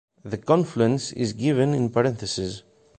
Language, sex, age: English, male, 40-49